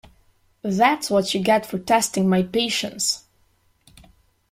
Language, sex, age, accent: English, female, 30-39, United States English